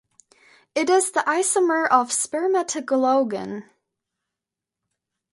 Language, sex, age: English, female, under 19